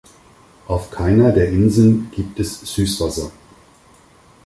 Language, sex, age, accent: German, male, 50-59, Deutschland Deutsch